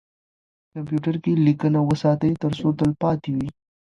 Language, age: Pashto, under 19